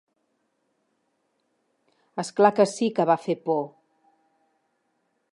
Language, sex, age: Catalan, female, 50-59